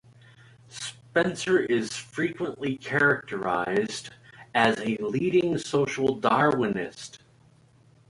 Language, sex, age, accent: English, male, 40-49, United States English